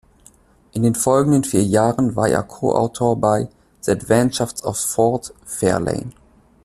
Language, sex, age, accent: German, male, 19-29, Deutschland Deutsch